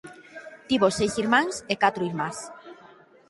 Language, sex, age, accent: Galician, female, 19-29, Oriental (común en zona oriental); Normativo (estándar)